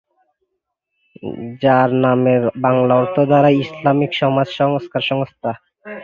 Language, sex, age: Bengali, male, 19-29